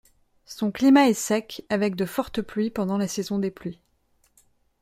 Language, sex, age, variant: French, female, 30-39, Français de métropole